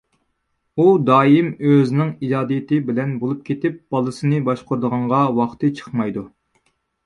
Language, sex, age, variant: Uyghur, male, 80-89, ئۇيغۇر تىلى